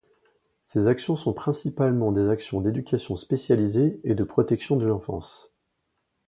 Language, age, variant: French, 40-49, Français de métropole